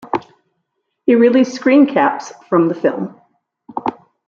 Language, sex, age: English, female, 60-69